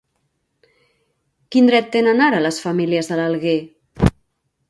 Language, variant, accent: Catalan, Central, central